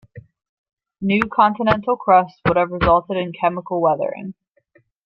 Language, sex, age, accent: English, female, 19-29, United States English